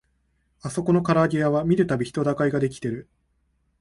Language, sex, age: Japanese, male, 19-29